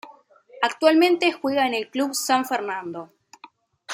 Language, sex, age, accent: Spanish, female, under 19, Rioplatense: Argentina, Uruguay, este de Bolivia, Paraguay